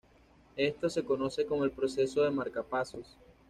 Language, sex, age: Spanish, male, 19-29